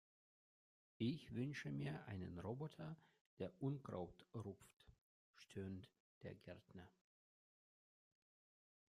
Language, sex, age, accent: German, male, 40-49, Russisch Deutsch